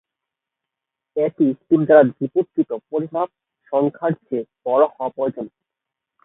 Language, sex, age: Bengali, male, 19-29